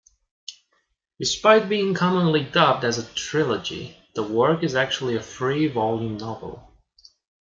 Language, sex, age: English, male, 19-29